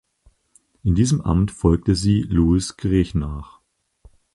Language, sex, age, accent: German, male, 19-29, Deutschland Deutsch